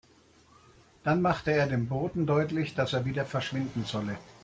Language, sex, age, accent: German, male, 60-69, Deutschland Deutsch